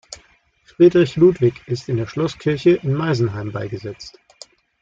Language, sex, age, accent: German, male, 40-49, Deutschland Deutsch